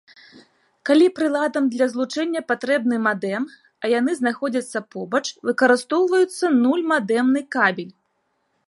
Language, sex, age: Belarusian, female, 30-39